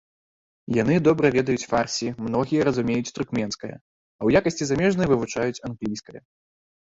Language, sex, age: Belarusian, male, 19-29